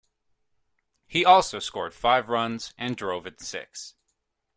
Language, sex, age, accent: English, male, 19-29, Canadian English